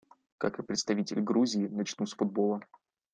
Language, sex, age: Russian, male, 19-29